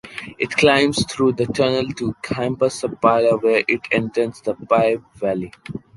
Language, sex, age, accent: English, male, 19-29, India and South Asia (India, Pakistan, Sri Lanka)